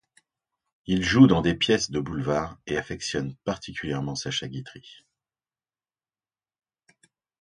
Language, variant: French, Français de métropole